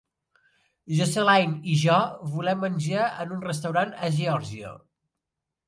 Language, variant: Catalan, Central